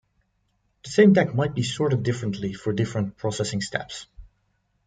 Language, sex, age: English, male, 19-29